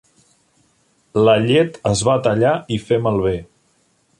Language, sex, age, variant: Catalan, male, 50-59, Central